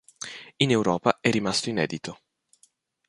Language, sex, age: Italian, male, 19-29